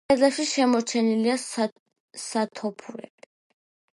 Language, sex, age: Georgian, female, under 19